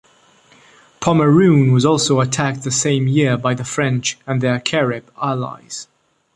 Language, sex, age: English, male, 19-29